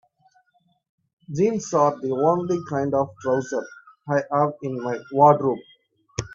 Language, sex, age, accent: English, male, 30-39, India and South Asia (India, Pakistan, Sri Lanka)